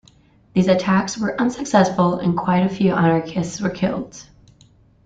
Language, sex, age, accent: English, female, 19-29, United States English